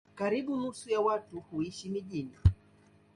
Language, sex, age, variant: Swahili, male, 30-39, Kiswahili cha Bara ya Tanzania